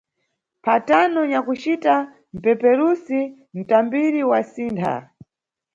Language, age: Nyungwe, 30-39